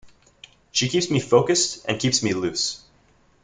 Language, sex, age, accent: English, male, 19-29, United States English